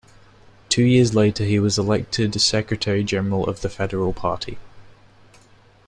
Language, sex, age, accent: English, male, under 19, England English